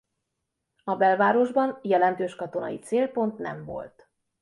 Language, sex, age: Hungarian, female, 50-59